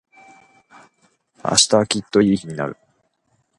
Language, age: Japanese, 19-29